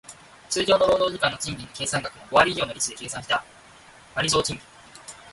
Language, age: Japanese, 19-29